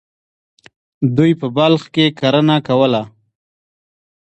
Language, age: Pashto, 30-39